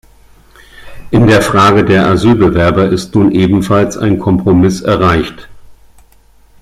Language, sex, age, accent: German, male, 50-59, Deutschland Deutsch